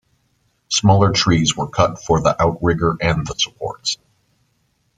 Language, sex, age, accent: English, male, 40-49, United States English